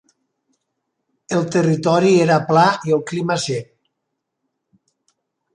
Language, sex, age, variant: Catalan, male, 50-59, Nord-Occidental